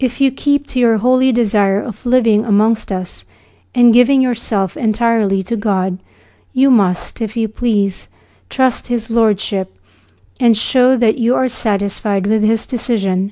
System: none